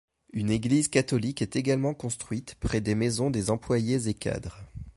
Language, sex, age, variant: French, male, 30-39, Français de métropole